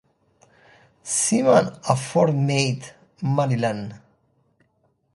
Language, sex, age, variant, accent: Catalan, female, 30-39, Nord-Occidental, nord-occidental